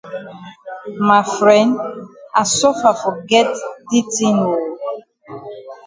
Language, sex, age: Cameroon Pidgin, female, 40-49